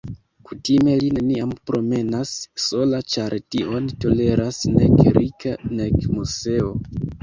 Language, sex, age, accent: Esperanto, male, 19-29, Internacia